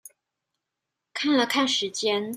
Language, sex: Chinese, female